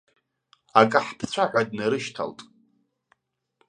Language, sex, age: Abkhazian, male, 19-29